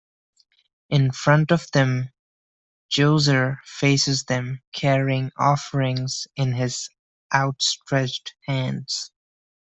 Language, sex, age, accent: English, male, 19-29, India and South Asia (India, Pakistan, Sri Lanka)